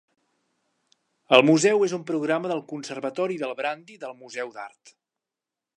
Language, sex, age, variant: Catalan, male, 40-49, Central